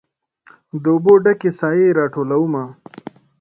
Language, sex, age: Pashto, male, 30-39